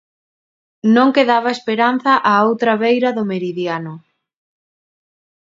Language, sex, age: Galician, female, 30-39